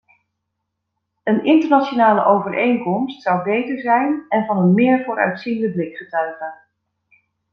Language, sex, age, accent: Dutch, female, 40-49, Nederlands Nederlands